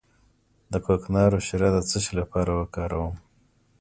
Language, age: Pashto, 30-39